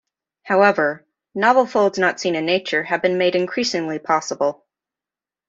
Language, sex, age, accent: English, female, 30-39, United States English